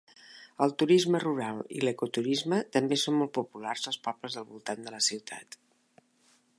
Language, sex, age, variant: Catalan, female, 60-69, Central